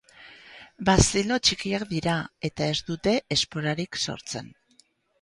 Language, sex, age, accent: Basque, female, 50-59, Erdialdekoa edo Nafarra (Gipuzkoa, Nafarroa)